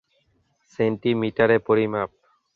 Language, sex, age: Bengali, male, 19-29